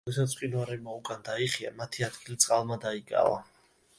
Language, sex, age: Georgian, male, 19-29